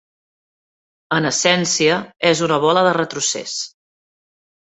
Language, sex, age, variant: Catalan, female, 40-49, Septentrional